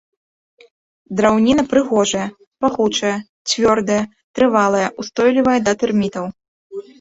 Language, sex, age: Belarusian, female, 19-29